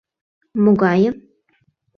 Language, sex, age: Mari, female, 19-29